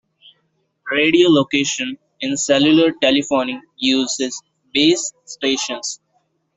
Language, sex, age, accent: English, male, under 19, India and South Asia (India, Pakistan, Sri Lanka)